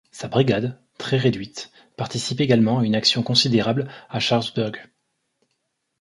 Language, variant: French, Français de métropole